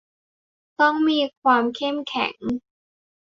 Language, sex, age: Thai, female, 19-29